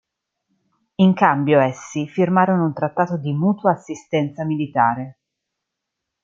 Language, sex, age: Italian, female, 30-39